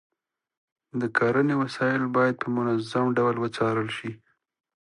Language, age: Pashto, 30-39